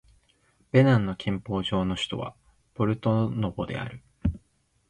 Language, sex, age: Japanese, male, 19-29